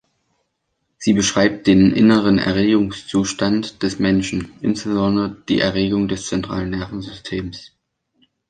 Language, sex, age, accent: German, male, under 19, Deutschland Deutsch